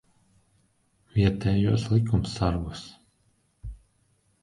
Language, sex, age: Latvian, male, 40-49